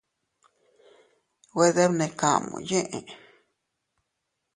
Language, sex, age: Teutila Cuicatec, female, 30-39